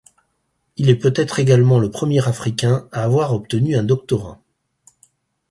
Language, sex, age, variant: French, male, 60-69, Français de métropole